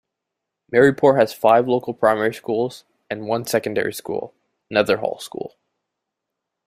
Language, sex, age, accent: English, male, 19-29, United States English